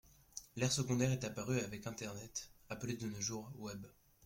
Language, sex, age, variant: French, male, under 19, Français de métropole